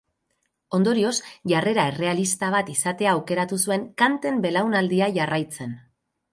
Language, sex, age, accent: Basque, female, 50-59, Mendebalekoa (Araba, Bizkaia, Gipuzkoako mendebaleko herri batzuk)